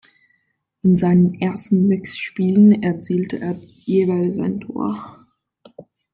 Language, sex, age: German, female, 19-29